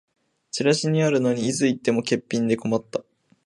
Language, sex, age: Japanese, male, 19-29